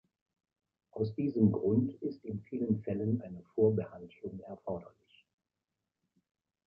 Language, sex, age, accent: German, male, 70-79, Deutschland Deutsch